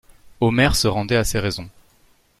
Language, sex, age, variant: French, male, 19-29, Français de métropole